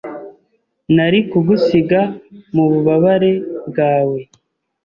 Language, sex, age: Kinyarwanda, male, 30-39